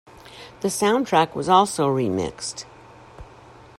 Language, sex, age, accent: English, female, 60-69, United States English